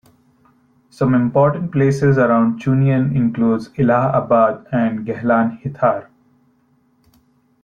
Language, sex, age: English, male, 19-29